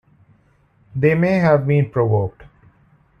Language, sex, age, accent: English, male, 30-39, India and South Asia (India, Pakistan, Sri Lanka)